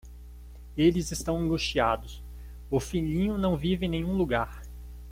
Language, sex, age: Portuguese, male, 30-39